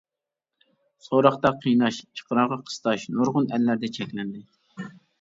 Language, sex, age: Uyghur, male, 19-29